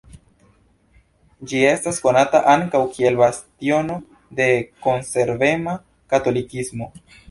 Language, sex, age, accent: Esperanto, male, 19-29, Internacia